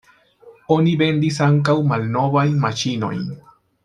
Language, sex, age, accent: Esperanto, male, 19-29, Internacia